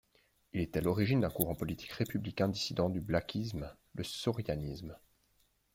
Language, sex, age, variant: French, male, 30-39, Français de métropole